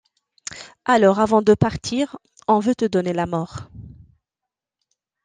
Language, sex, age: French, female, 30-39